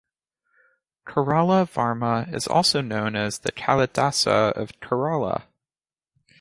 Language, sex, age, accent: English, male, 19-29, United States English